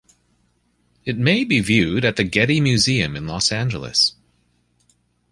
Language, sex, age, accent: English, male, 40-49, United States English